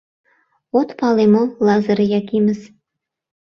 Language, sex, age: Mari, female, 19-29